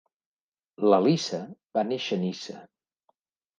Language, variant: Catalan, Central